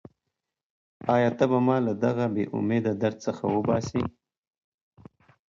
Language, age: Pashto, 19-29